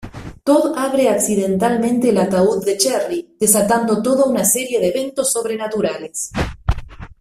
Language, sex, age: Spanish, female, 40-49